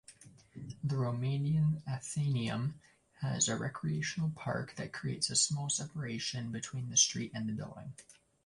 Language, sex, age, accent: English, male, 19-29, United States English